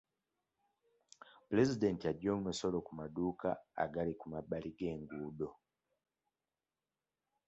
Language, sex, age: Ganda, male, 19-29